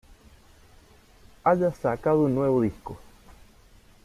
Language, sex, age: Spanish, male, 40-49